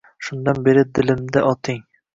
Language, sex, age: Uzbek, male, 19-29